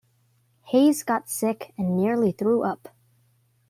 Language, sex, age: English, female, under 19